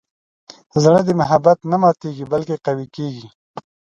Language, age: Pashto, 30-39